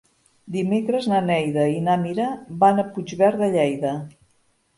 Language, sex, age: Catalan, female, 50-59